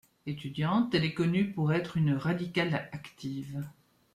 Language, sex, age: French, female, 60-69